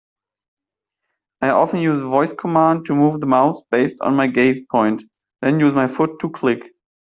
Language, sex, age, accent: English, male, 30-39, United States English